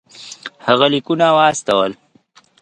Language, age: Pashto, 19-29